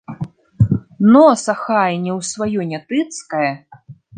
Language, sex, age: Belarusian, female, 19-29